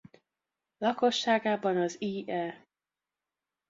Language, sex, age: Hungarian, female, 19-29